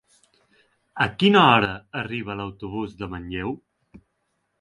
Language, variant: Catalan, Central